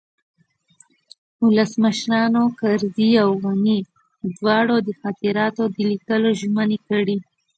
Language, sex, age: Pashto, female, 19-29